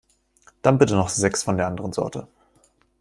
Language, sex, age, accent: German, male, 19-29, Deutschland Deutsch